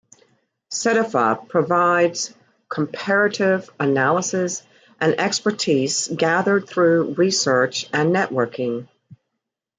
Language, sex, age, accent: English, female, 60-69, United States English